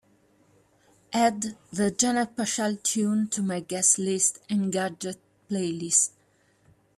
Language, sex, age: English, female, 40-49